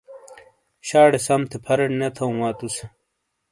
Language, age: Shina, 30-39